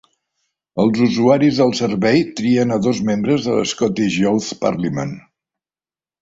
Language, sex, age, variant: Catalan, male, 70-79, Central